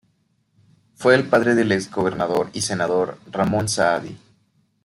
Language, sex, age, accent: Spanish, male, 19-29, México